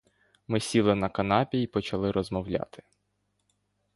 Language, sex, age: Ukrainian, male, 19-29